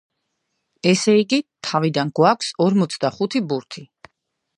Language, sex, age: Georgian, female, 30-39